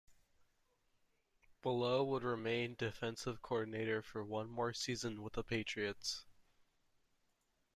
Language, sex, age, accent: English, male, under 19, United States English